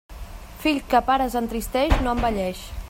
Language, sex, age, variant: Catalan, female, 19-29, Central